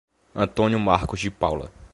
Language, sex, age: Portuguese, male, under 19